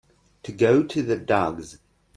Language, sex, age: English, male, 30-39